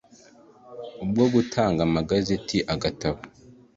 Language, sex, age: Kinyarwanda, male, 19-29